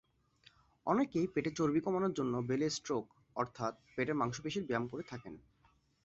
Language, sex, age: Bengali, male, 19-29